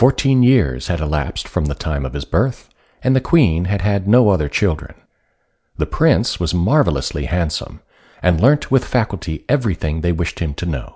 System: none